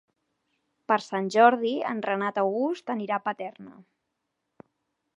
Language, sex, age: Catalan, female, 19-29